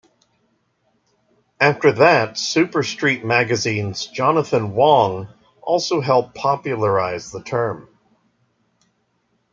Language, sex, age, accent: English, male, 40-49, United States English